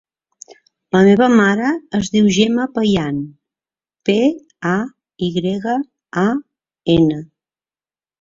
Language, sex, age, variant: Catalan, female, 50-59, Central